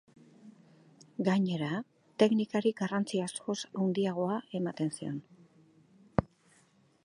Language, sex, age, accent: Basque, female, 60-69, Mendebalekoa (Araba, Bizkaia, Gipuzkoako mendebaleko herri batzuk)